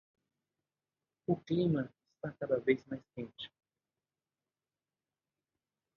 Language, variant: Portuguese, Portuguese (Brasil)